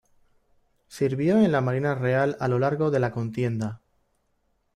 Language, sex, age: Spanish, male, 40-49